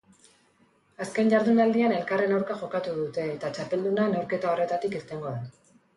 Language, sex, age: Basque, female, 40-49